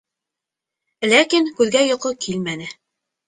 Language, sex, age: Bashkir, female, 19-29